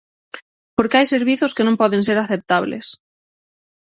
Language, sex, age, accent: Galician, female, 19-29, Oriental (común en zona oriental); Normativo (estándar)